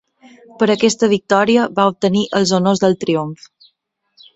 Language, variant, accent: Catalan, Balear, mallorquí